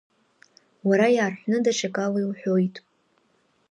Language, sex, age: Abkhazian, female, 19-29